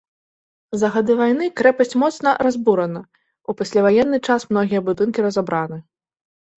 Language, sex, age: Belarusian, female, 19-29